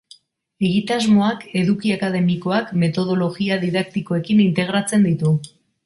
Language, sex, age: Basque, female, 40-49